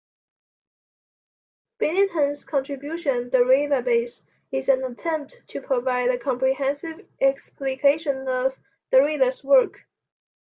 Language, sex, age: English, male, 19-29